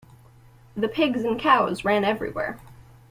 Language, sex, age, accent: English, female, 19-29, Canadian English